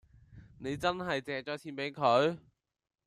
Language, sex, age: Cantonese, male, under 19